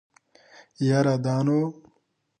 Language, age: Pashto, 19-29